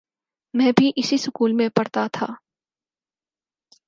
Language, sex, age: Urdu, female, 19-29